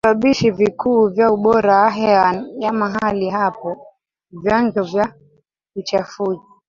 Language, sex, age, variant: Swahili, female, 19-29, Kiswahili cha Bara ya Kenya